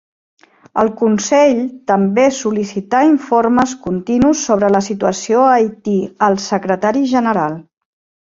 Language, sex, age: Catalan, female, 40-49